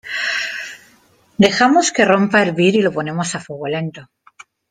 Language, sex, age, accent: Spanish, female, 40-49, España: Sur peninsular (Andalucia, Extremadura, Murcia)